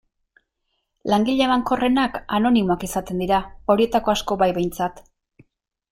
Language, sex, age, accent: Basque, female, 40-49, Erdialdekoa edo Nafarra (Gipuzkoa, Nafarroa)